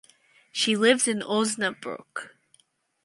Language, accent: English, Canadian English